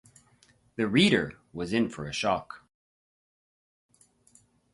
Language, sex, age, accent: English, male, 30-39, United States English